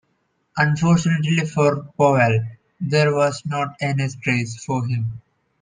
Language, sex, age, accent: English, male, under 19, India and South Asia (India, Pakistan, Sri Lanka)